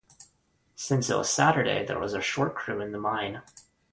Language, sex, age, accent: English, male, under 19, United States English